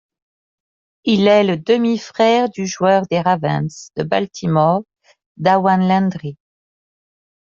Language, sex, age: French, female, 40-49